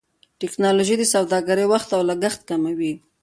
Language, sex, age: Pashto, female, 19-29